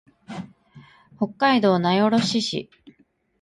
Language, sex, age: Japanese, female, 19-29